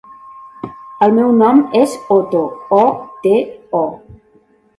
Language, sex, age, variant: Catalan, female, 50-59, Central